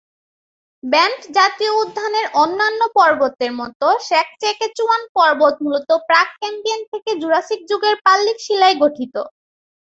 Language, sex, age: Bengali, female, under 19